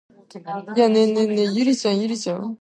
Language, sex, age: Tatar, female, under 19